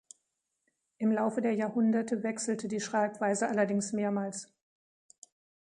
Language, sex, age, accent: German, female, 60-69, Deutschland Deutsch